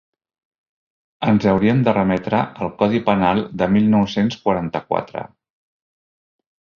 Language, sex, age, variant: Catalan, male, 60-69, Central